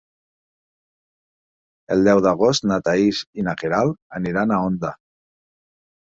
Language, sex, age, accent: Catalan, male, 50-59, valencià